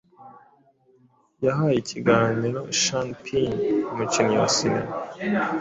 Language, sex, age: Kinyarwanda, male, 19-29